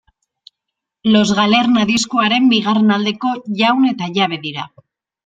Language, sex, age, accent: Basque, female, 19-29, Erdialdekoa edo Nafarra (Gipuzkoa, Nafarroa)